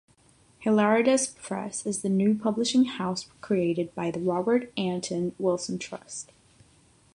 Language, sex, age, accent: English, female, 19-29, United States English; England English